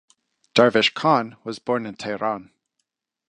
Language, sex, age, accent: English, male, 30-39, United States English